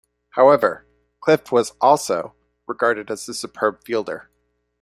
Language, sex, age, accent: English, male, 30-39, United States English